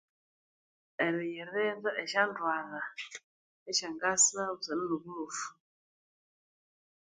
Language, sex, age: Konzo, female, 30-39